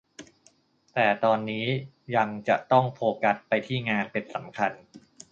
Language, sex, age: Thai, male, 30-39